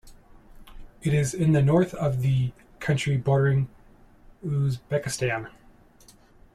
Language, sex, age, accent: English, male, 30-39, Canadian English